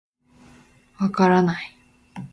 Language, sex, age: English, female, 19-29